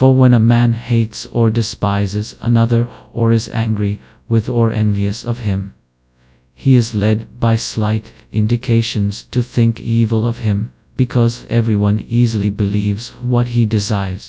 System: TTS, FastPitch